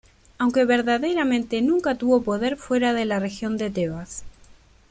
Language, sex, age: Spanish, female, 19-29